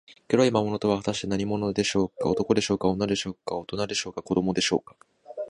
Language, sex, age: Japanese, male, 19-29